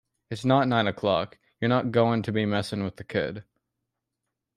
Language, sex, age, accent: English, male, under 19, Canadian English